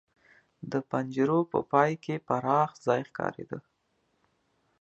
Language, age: Pashto, 30-39